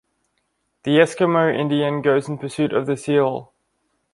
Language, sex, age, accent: English, male, 19-29, Australian English